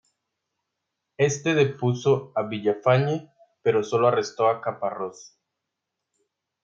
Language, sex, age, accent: Spanish, male, 30-39, Andino-Pacífico: Colombia, Perú, Ecuador, oeste de Bolivia y Venezuela andina